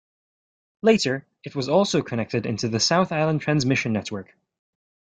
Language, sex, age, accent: English, male, 19-29, Filipino